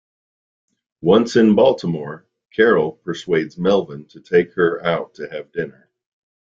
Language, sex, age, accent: English, male, 40-49, United States English